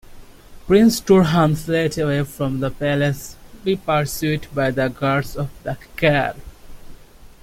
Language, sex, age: English, male, 19-29